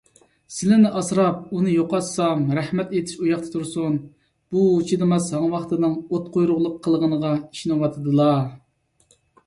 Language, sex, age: Uyghur, male, 30-39